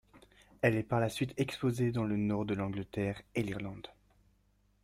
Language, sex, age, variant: French, male, under 19, Français de métropole